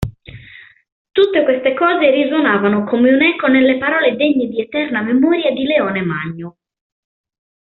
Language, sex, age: Italian, female, 19-29